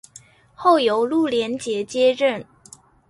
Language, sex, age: Chinese, female, 19-29